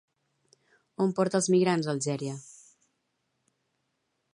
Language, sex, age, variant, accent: Catalan, female, 40-49, Central, central